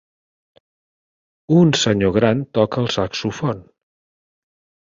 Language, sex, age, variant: Catalan, male, 60-69, Central